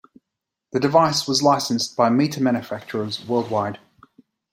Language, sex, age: English, male, 40-49